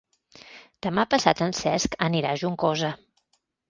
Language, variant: Catalan, Central